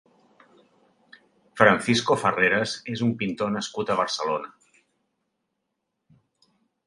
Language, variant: Catalan, Central